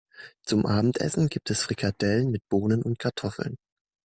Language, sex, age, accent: German, male, 19-29, Deutschland Deutsch